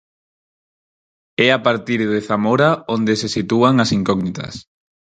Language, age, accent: Galician, 19-29, Neofalante